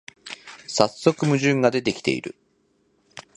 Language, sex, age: Japanese, female, 19-29